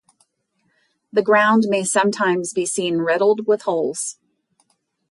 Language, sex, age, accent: English, female, 50-59, United States English